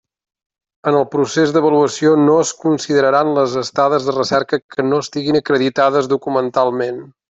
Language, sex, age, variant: Catalan, male, 30-39, Central